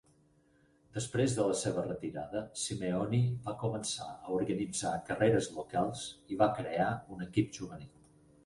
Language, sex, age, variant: Catalan, male, 60-69, Balear